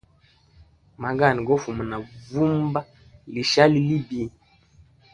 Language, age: Hemba, 19-29